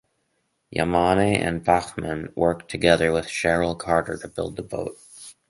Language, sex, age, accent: English, male, 19-29, United States English